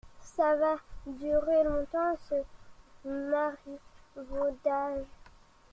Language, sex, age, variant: French, male, 40-49, Français de métropole